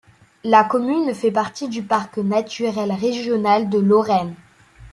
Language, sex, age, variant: French, male, under 19, Français de métropole